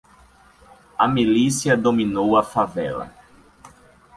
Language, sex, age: Portuguese, male, 19-29